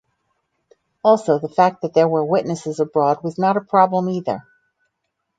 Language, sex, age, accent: English, female, 60-69, United States English